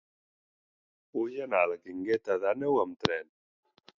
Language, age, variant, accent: Catalan, 30-39, Central, central